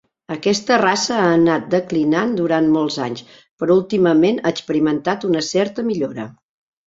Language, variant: Catalan, Central